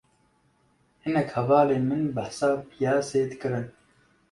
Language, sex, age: Kurdish, male, 19-29